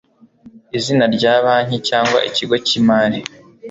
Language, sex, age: Kinyarwanda, male, 19-29